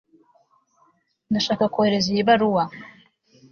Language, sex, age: Kinyarwanda, female, 19-29